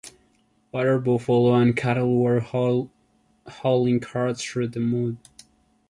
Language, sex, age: English, male, 19-29